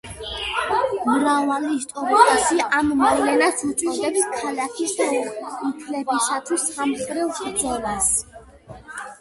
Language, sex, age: Georgian, female, under 19